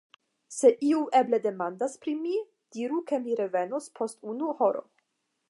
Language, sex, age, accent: Esperanto, female, 19-29, Internacia